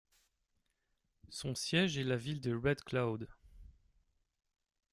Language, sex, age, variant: French, male, 30-39, Français de métropole